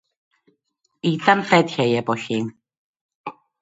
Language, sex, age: Greek, female, 40-49